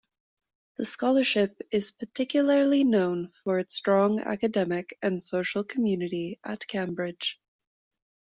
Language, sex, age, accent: English, female, 30-39, Canadian English